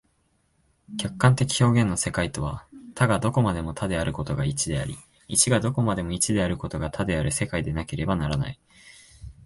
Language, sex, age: Japanese, male, 19-29